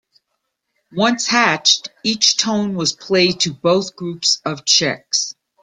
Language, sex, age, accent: English, female, 60-69, United States English